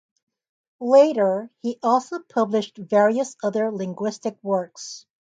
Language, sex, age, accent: English, female, 50-59, United States English